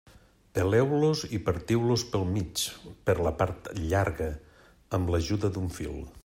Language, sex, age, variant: Catalan, male, 50-59, Nord-Occidental